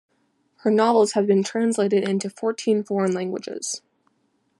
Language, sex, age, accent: English, female, under 19, United States English